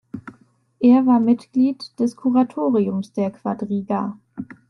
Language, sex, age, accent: German, female, 19-29, Deutschland Deutsch